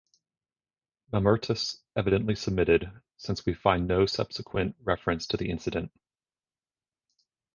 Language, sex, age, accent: English, male, 30-39, United States English